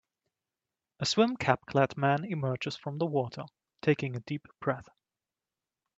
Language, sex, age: English, male, 30-39